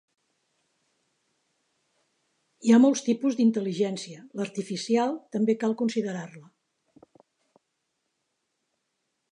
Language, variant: Catalan, Central